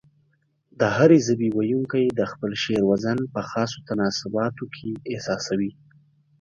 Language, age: Pashto, 19-29